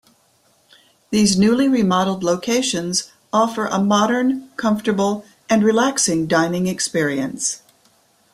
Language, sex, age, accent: English, female, 60-69, United States English